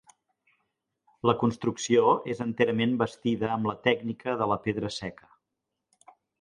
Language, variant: Catalan, Central